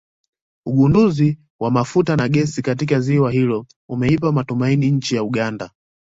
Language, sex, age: Swahili, male, 19-29